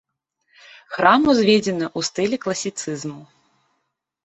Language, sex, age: Belarusian, female, 30-39